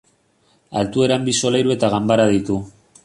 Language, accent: Basque, Erdialdekoa edo Nafarra (Gipuzkoa, Nafarroa)